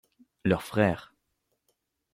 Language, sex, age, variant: French, male, under 19, Français de métropole